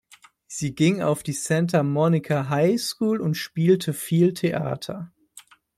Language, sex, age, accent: German, male, 19-29, Deutschland Deutsch